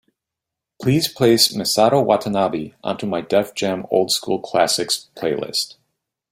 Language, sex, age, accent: English, male, 40-49, United States English